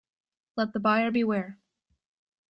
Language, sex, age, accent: English, female, under 19, England English